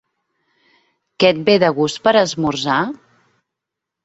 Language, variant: Catalan, Nord-Occidental